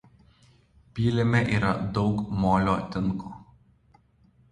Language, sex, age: Lithuanian, male, 19-29